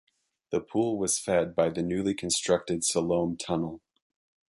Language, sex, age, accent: English, male, 30-39, United States English